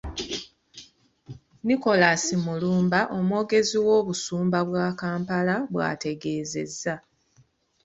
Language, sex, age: Ganda, female, 30-39